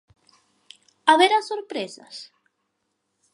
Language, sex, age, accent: Galician, female, 19-29, Normativo (estándar)